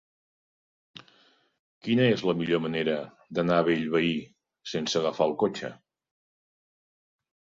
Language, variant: Catalan, Central